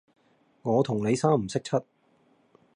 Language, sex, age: Cantonese, male, 40-49